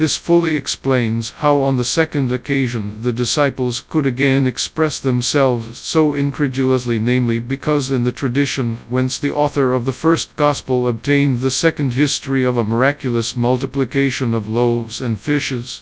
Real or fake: fake